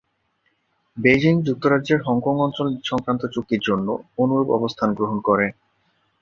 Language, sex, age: Bengali, male, 19-29